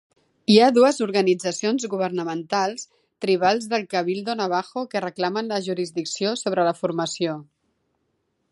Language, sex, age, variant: Catalan, female, 40-49, Central